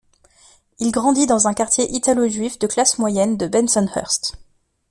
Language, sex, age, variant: French, female, 19-29, Français de métropole